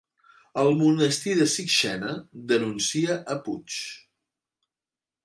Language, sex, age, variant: Catalan, male, 40-49, Central